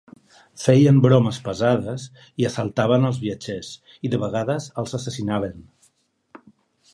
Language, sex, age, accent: Catalan, male, 50-59, Barceloní